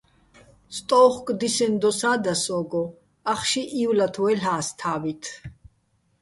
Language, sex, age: Bats, female, 30-39